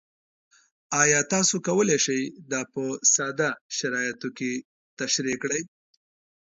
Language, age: Pashto, 50-59